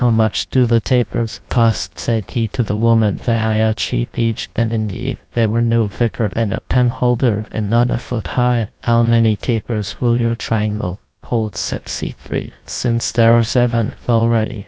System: TTS, GlowTTS